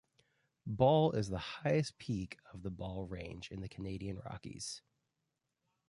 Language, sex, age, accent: English, male, 30-39, United States English